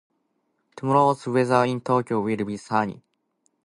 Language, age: Japanese, 19-29